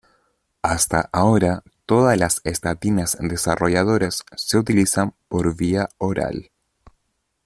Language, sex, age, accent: Spanish, male, 19-29, Chileno: Chile, Cuyo